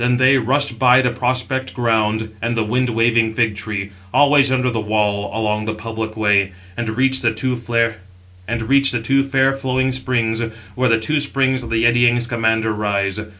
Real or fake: real